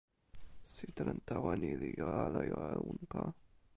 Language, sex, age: Toki Pona, male, under 19